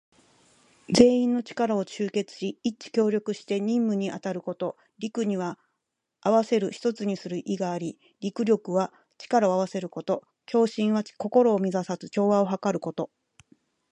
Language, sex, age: Japanese, female, 50-59